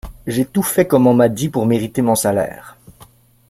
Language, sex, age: French, male, 40-49